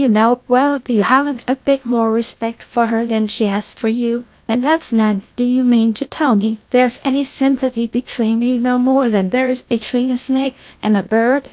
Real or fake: fake